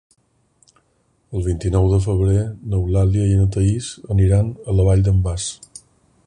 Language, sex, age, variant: Catalan, male, 50-59, Balear